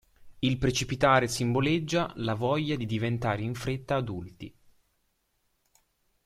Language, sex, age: Italian, male, under 19